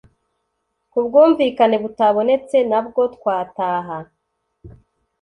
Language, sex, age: Kinyarwanda, female, 19-29